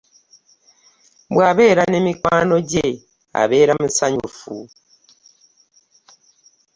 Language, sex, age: Ganda, female, 50-59